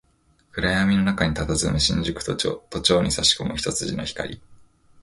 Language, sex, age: Japanese, male, 19-29